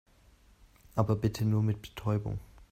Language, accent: German, Deutschland Deutsch